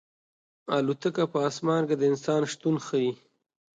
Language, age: Pashto, 30-39